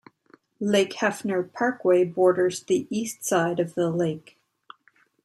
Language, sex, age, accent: English, female, 30-39, Canadian English